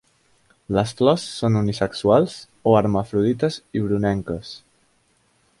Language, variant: Catalan, Central